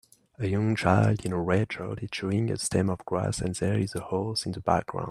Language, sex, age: English, male, 19-29